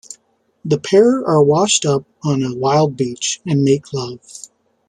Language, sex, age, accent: English, male, 19-29, United States English